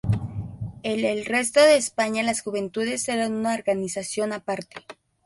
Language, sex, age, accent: Spanish, female, 19-29, México